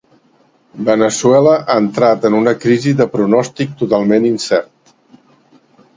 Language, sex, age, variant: Catalan, male, 60-69, Central